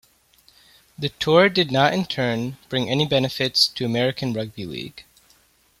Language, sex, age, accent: English, male, 19-29, United States English